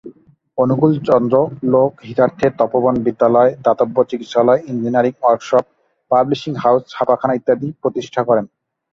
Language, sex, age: Bengali, male, 30-39